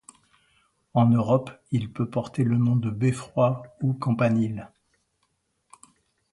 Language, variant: French, Français de métropole